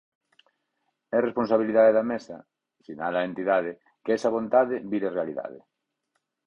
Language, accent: Galician, Central (gheada); Normativo (estándar)